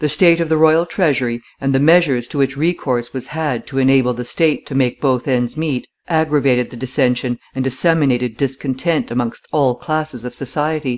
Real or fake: real